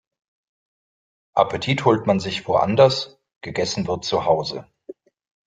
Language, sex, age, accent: German, male, 30-39, Deutschland Deutsch